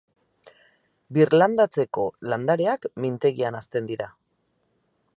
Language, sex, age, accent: Basque, female, 40-49, Erdialdekoa edo Nafarra (Gipuzkoa, Nafarroa)